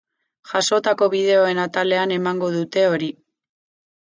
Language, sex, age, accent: Basque, female, 19-29, Mendebalekoa (Araba, Bizkaia, Gipuzkoako mendebaleko herri batzuk)